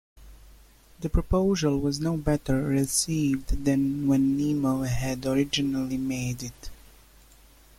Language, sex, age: English, male, 19-29